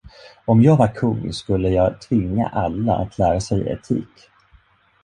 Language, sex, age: Swedish, male, 40-49